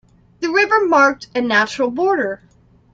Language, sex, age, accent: English, female, 19-29, United States English